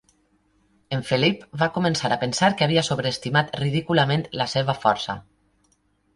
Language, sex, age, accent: Catalan, female, 30-39, valencià